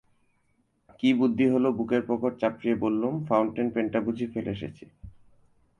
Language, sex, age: Bengali, male, 19-29